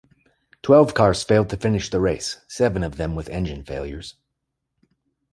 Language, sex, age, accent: English, male, 30-39, United States English